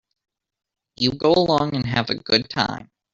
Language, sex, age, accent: English, male, 19-29, United States English